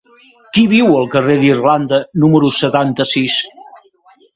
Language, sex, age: Catalan, male, 60-69